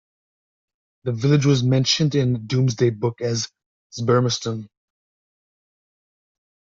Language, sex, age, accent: English, male, 19-29, United States English